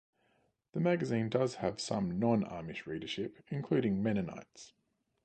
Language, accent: English, Australian English